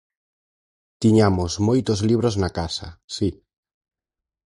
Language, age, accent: Galician, 30-39, Oriental (común en zona oriental)